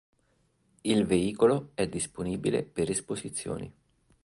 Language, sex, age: Italian, male, 40-49